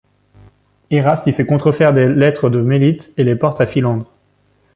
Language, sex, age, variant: French, male, 19-29, Français de métropole